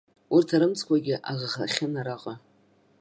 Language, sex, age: Abkhazian, female, 50-59